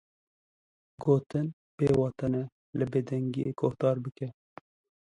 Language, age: Kurdish, 30-39